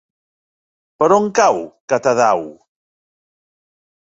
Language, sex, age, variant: Catalan, male, 60-69, Central